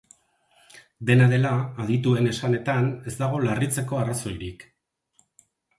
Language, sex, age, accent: Basque, male, 50-59, Erdialdekoa edo Nafarra (Gipuzkoa, Nafarroa)